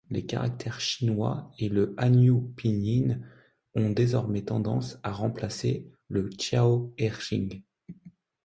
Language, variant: French, Français de métropole